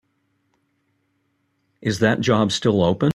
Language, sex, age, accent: English, male, 60-69, United States English